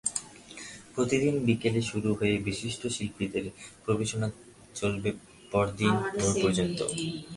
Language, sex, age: Bengali, male, under 19